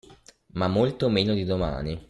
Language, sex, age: Italian, male, under 19